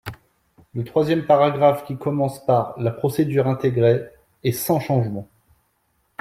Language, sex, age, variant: French, male, 30-39, Français de métropole